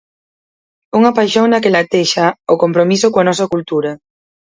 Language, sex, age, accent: Galician, female, 19-29, Oriental (común en zona oriental); Normativo (estándar)